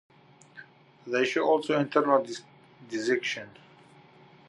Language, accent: English, United States English